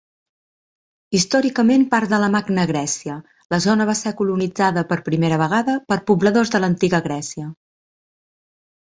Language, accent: Catalan, gironí